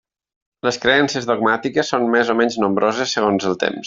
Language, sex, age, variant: Catalan, male, 40-49, Nord-Occidental